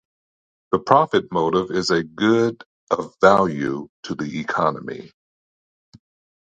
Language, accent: English, United States English